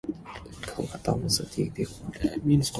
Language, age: Kazakh, 19-29